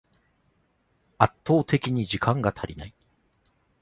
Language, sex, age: Japanese, male, 40-49